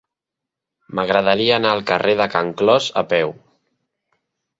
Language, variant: Catalan, Central